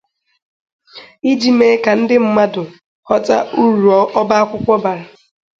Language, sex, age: Igbo, female, under 19